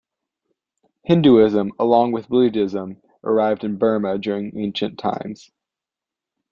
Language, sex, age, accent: English, male, under 19, United States English